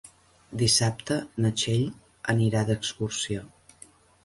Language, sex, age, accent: Catalan, female, 50-59, nord-oriental